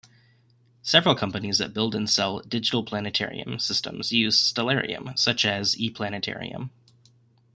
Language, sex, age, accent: English, male, 19-29, United States English